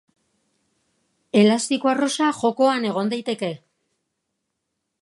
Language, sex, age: Basque, female, 60-69